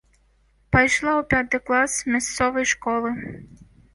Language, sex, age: Belarusian, female, 19-29